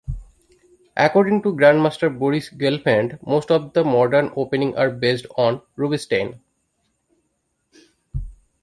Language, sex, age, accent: English, male, 30-39, India and South Asia (India, Pakistan, Sri Lanka)